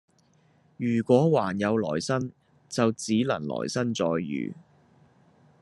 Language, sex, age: Cantonese, male, 19-29